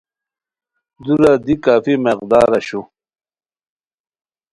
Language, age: Khowar, 40-49